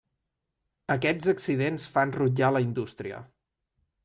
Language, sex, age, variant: Catalan, male, 19-29, Central